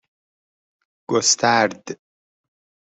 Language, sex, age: Persian, male, 30-39